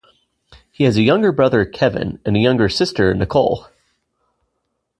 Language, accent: English, United States English